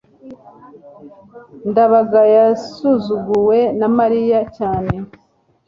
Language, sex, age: Kinyarwanda, female, 40-49